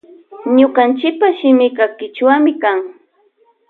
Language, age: Loja Highland Quichua, 19-29